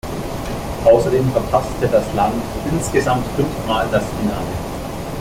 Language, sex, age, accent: German, male, 19-29, Deutschland Deutsch